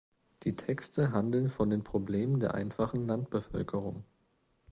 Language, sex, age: German, male, 19-29